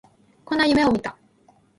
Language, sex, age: Japanese, female, 19-29